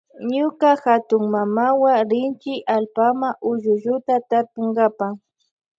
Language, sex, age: Loja Highland Quichua, female, 19-29